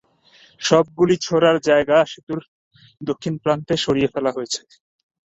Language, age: Bengali, 30-39